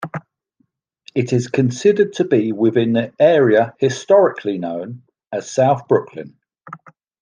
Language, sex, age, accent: English, male, 40-49, England English